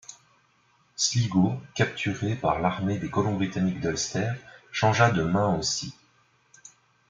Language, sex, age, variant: French, male, 30-39, Français de métropole